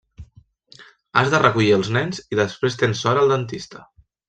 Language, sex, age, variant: Catalan, male, 30-39, Central